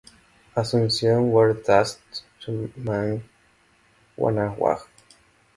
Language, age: English, 19-29